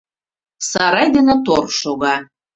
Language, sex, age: Mari, female, 40-49